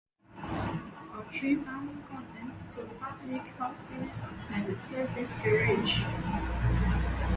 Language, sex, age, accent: English, female, 30-39, United States English; Malaysian English